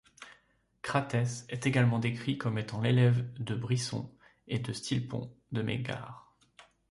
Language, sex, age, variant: French, male, 30-39, Français de métropole